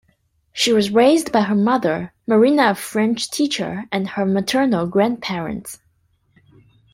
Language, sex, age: English, female, 19-29